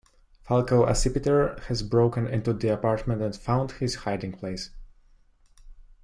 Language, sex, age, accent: English, male, under 19, United States English